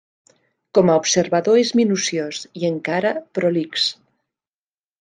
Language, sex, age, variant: Catalan, female, 50-59, Nord-Occidental